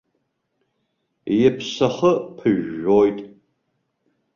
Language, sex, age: Abkhazian, male, 50-59